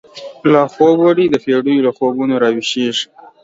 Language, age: Pashto, under 19